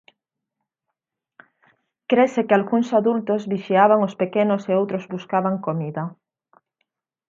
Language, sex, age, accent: Galician, female, 19-29, Atlántico (seseo e gheada); Normativo (estándar)